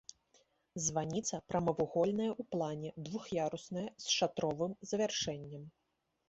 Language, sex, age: Belarusian, female, 30-39